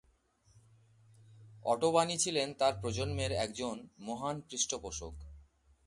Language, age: Bengali, 40-49